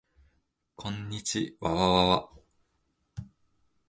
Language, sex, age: Japanese, male, 19-29